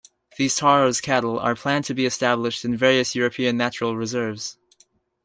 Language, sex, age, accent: English, male, 19-29, Canadian English